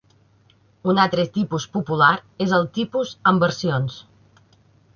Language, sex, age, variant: Catalan, female, 30-39, Central